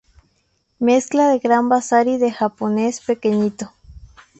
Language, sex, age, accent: Spanish, male, 19-29, México